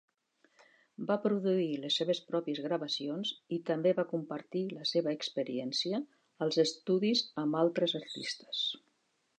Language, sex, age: Catalan, female, 60-69